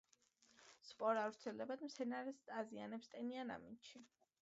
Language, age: Georgian, under 19